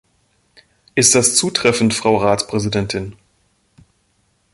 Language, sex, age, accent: German, male, 30-39, Deutschland Deutsch